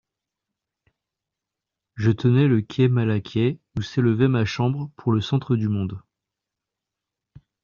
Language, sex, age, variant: French, male, 30-39, Français de métropole